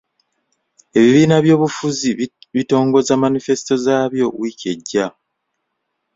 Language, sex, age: Ganda, male, 30-39